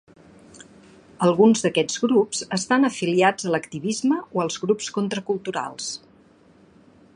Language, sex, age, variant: Catalan, female, 50-59, Central